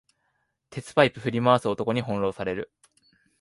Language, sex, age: Japanese, male, 19-29